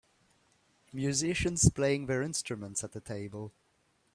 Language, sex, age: English, male, 19-29